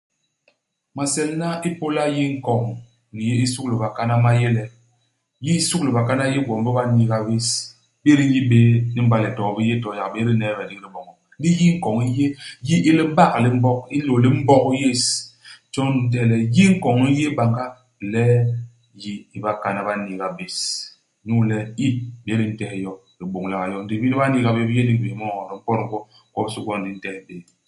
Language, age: Basaa, 40-49